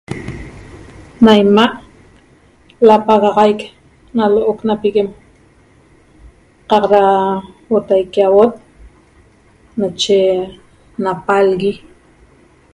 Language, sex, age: Toba, female, 40-49